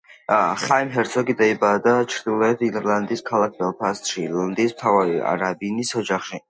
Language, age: Georgian, under 19